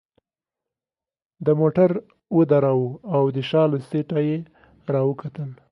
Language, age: Pashto, 19-29